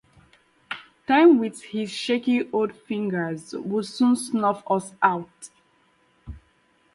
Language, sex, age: English, female, 19-29